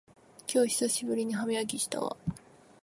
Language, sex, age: Japanese, female, 19-29